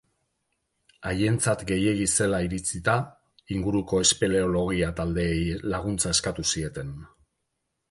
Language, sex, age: Basque, male, 40-49